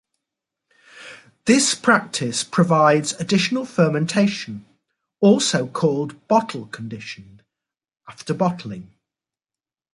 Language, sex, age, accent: English, male, 60-69, England English